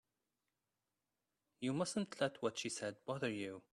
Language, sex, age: English, male, 30-39